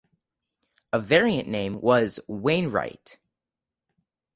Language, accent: English, United States English